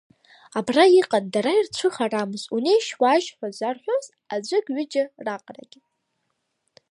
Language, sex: Abkhazian, female